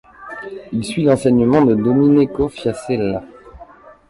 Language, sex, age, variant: French, male, 30-39, Français de métropole